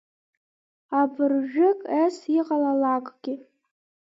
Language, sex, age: Abkhazian, female, under 19